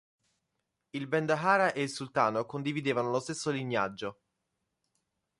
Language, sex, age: Italian, male, 19-29